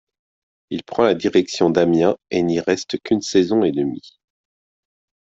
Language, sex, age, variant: French, male, 30-39, Français de métropole